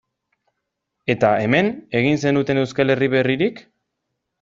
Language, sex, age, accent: Basque, male, 19-29, Erdialdekoa edo Nafarra (Gipuzkoa, Nafarroa)